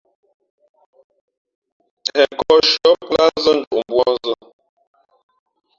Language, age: Fe'fe', 50-59